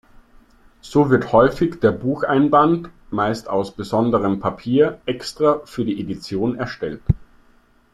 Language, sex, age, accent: German, male, 30-39, Österreichisches Deutsch